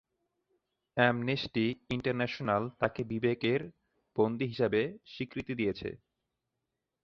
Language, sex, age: Bengali, male, 19-29